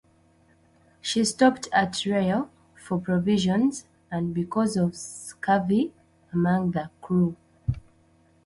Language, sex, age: English, female, 19-29